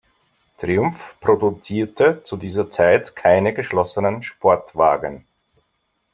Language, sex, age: German, male, 50-59